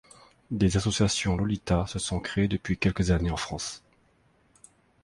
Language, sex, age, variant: French, male, 40-49, Français de métropole